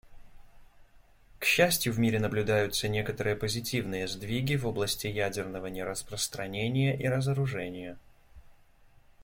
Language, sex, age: Russian, male, 30-39